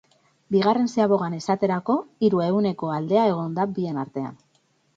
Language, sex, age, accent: Basque, female, 30-39, Mendebalekoa (Araba, Bizkaia, Gipuzkoako mendebaleko herri batzuk)